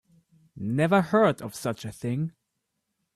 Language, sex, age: English, male, 19-29